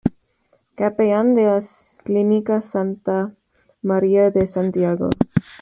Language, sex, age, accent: Spanish, female, under 19, México